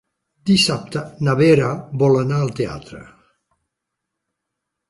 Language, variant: Catalan, Septentrional